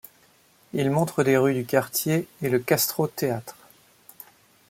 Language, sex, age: French, male, 40-49